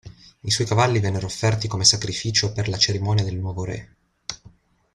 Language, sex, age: Italian, male, 19-29